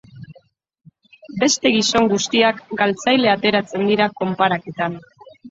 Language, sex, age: Basque, female, 30-39